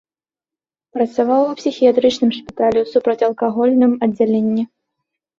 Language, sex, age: Belarusian, female, 19-29